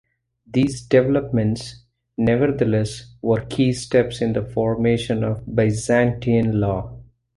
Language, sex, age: English, male, 40-49